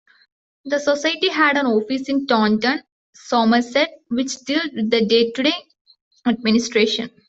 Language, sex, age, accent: English, female, 19-29, India and South Asia (India, Pakistan, Sri Lanka)